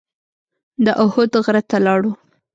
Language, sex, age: Pashto, female, 19-29